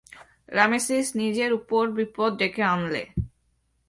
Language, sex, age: Bengali, female, 19-29